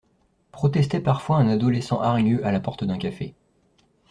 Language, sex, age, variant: French, male, 30-39, Français de métropole